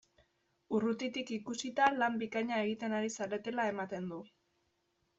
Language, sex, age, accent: Basque, female, 19-29, Mendebalekoa (Araba, Bizkaia, Gipuzkoako mendebaleko herri batzuk)